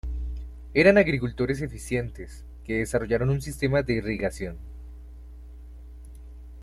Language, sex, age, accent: Spanish, male, 30-39, Andino-Pacífico: Colombia, Perú, Ecuador, oeste de Bolivia y Venezuela andina